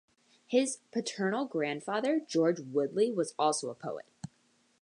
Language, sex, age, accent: English, female, under 19, United States English